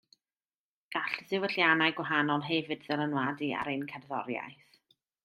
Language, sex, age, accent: Welsh, female, 30-39, Y Deyrnas Unedig Cymraeg